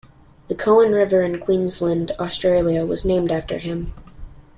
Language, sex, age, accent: English, male, under 19, United States English